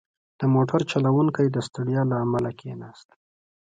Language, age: Pashto, 19-29